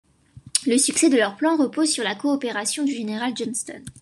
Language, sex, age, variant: French, female, under 19, Français de métropole